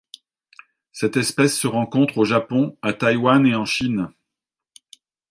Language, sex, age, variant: French, male, 50-59, Français de métropole